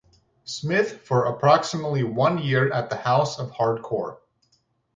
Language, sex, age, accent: English, male, 19-29, United States English